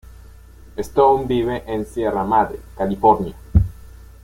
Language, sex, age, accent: Spanish, male, under 19, Caribe: Cuba, Venezuela, Puerto Rico, República Dominicana, Panamá, Colombia caribeña, México caribeño, Costa del golfo de México